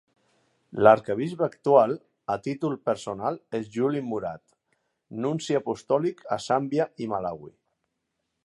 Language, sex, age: Catalan, male, 50-59